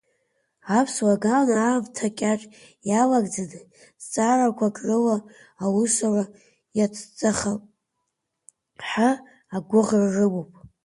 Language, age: Abkhazian, under 19